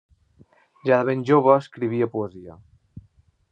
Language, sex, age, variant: Catalan, male, 40-49, Central